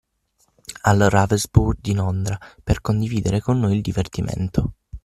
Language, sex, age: Italian, male, 19-29